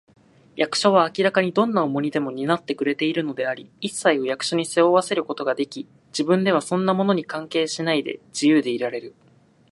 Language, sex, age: Japanese, male, 19-29